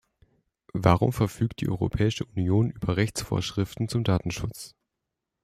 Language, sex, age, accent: German, male, 19-29, Deutschland Deutsch